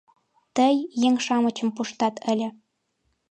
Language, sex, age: Mari, female, 19-29